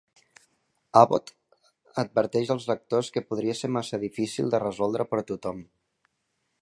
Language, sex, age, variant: Catalan, male, 19-29, Central